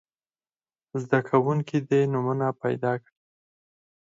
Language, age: Pashto, 30-39